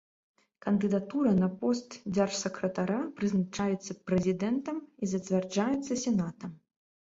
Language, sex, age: Belarusian, female, 19-29